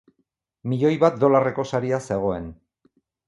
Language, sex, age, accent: Basque, male, 50-59, Mendebalekoa (Araba, Bizkaia, Gipuzkoako mendebaleko herri batzuk)